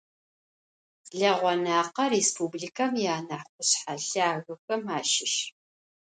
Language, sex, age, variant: Adyghe, female, 50-59, Адыгабзэ (Кирил, пстэумэ зэдыряе)